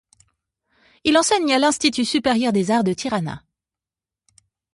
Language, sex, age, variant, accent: French, female, 40-49, Français d'Europe, Français de Suisse